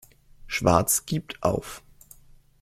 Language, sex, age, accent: German, male, 19-29, Deutschland Deutsch